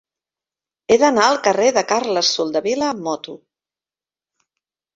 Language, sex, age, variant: Catalan, female, 50-59, Central